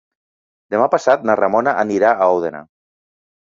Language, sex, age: Catalan, male, 50-59